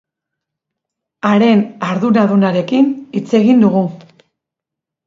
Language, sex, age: Basque, female, 60-69